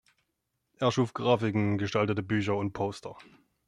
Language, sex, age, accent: German, male, 30-39, Deutschland Deutsch